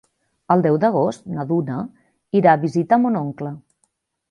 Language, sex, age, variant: Catalan, female, 40-49, Central